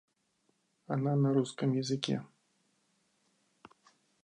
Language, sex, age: Russian, male, 40-49